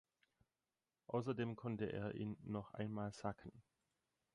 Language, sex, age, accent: German, male, 19-29, Deutschland Deutsch